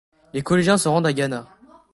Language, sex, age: French, male, 19-29